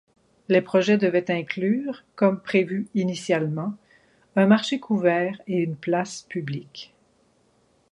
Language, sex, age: French, female, 50-59